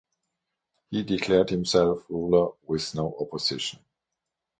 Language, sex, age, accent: English, male, 50-59, United States English; German Accent